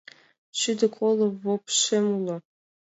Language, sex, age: Mari, female, 19-29